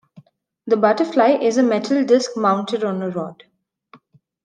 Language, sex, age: English, female, 19-29